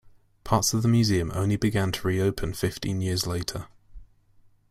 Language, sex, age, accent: English, male, 19-29, England English